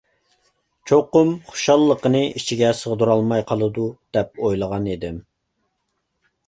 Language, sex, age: Uyghur, male, 19-29